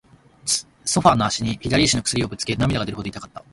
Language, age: Japanese, 19-29